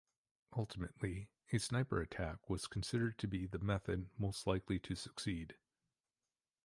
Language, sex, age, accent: English, male, 40-49, United States English